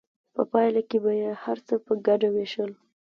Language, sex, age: Pashto, female, 19-29